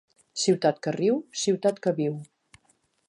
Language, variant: Catalan, Central